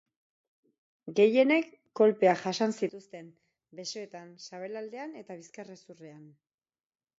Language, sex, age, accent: Basque, female, 40-49, Erdialdekoa edo Nafarra (Gipuzkoa, Nafarroa)